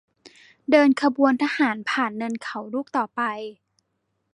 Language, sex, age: Thai, female, 19-29